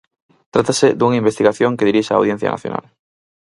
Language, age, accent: Galician, 19-29, Normativo (estándar)